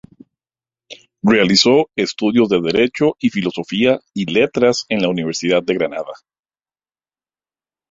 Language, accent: Spanish, América central